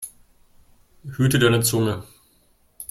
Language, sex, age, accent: German, male, 19-29, Deutschland Deutsch